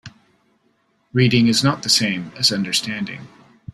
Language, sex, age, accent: English, male, 40-49, Canadian English